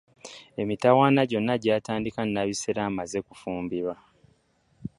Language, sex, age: Ganda, male, 30-39